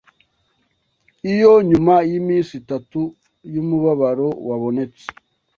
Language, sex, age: Kinyarwanda, male, 19-29